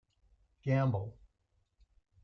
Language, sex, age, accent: English, male, 80-89, United States English